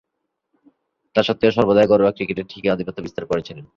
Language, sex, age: Bengali, male, 19-29